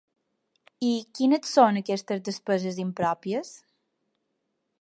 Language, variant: Catalan, Balear